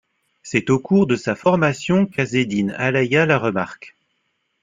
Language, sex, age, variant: French, male, 30-39, Français de métropole